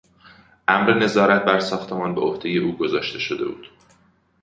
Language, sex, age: Persian, male, 19-29